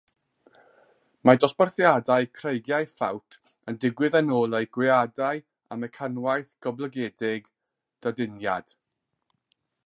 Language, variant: Welsh, South-Western Welsh